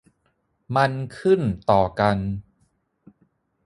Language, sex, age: Thai, male, 40-49